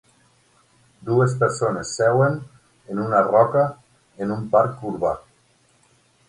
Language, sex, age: Catalan, male, 50-59